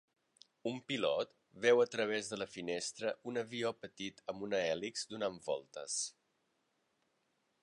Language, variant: Catalan, Nord-Occidental